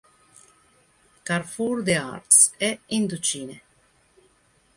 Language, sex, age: Italian, female, 50-59